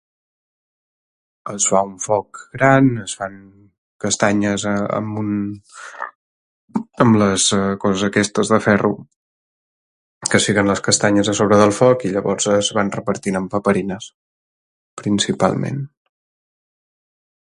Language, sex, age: Catalan, male, 30-39